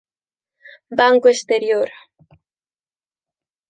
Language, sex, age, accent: Spanish, female, under 19, España: Sur peninsular (Andalucia, Extremadura, Murcia)